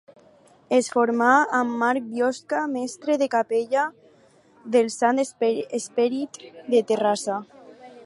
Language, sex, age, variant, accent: Catalan, female, under 19, Alacantí, valencià